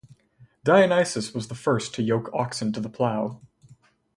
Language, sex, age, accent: English, male, 19-29, United States English